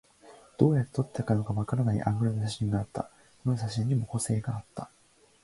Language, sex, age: Japanese, male, under 19